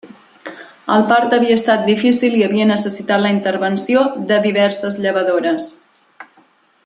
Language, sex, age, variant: Catalan, female, 30-39, Central